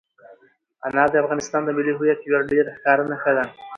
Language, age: Pashto, under 19